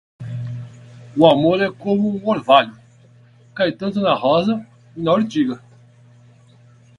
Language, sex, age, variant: Portuguese, male, 40-49, Portuguese (Brasil)